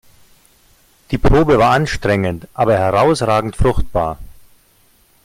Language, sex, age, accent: German, male, 50-59, Deutschland Deutsch